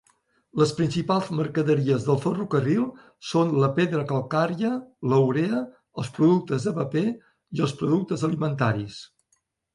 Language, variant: Catalan, Central